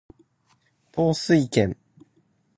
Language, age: Japanese, under 19